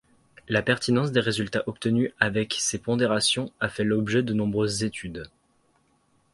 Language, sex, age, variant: French, male, 19-29, Français de métropole